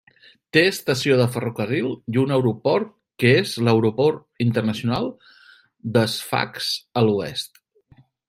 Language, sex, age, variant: Catalan, male, 40-49, Central